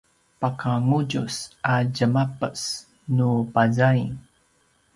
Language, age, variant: Paiwan, 30-39, pinayuanan a kinaikacedasan (東排灣語)